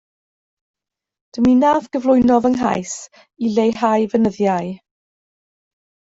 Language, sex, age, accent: Welsh, female, 50-59, Y Deyrnas Unedig Cymraeg